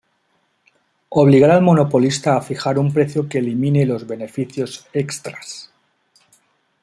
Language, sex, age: Spanish, male, 40-49